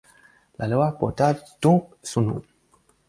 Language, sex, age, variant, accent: French, male, under 19, Français d'Afrique subsaharienne et des îles africaines, Français de Madagascar